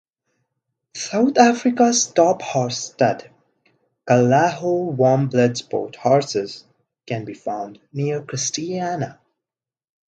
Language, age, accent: English, 19-29, India and South Asia (India, Pakistan, Sri Lanka)